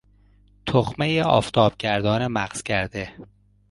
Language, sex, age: Persian, male, 50-59